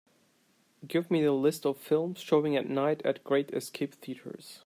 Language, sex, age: English, male, 30-39